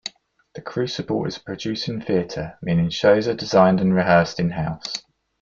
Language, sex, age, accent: English, male, 30-39, England English